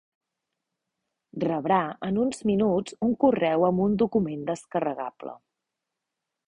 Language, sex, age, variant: Catalan, female, 30-39, Central